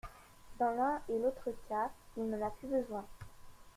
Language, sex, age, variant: French, male, 40-49, Français de métropole